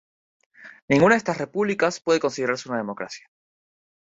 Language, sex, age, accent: Spanish, male, under 19, Rioplatense: Argentina, Uruguay, este de Bolivia, Paraguay